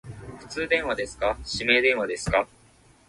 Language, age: Japanese, 19-29